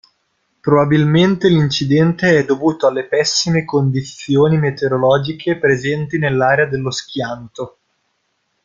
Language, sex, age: Italian, male, 19-29